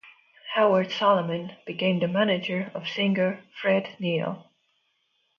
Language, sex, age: English, female, 19-29